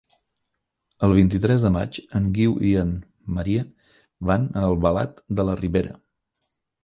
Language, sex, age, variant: Catalan, male, 50-59, Central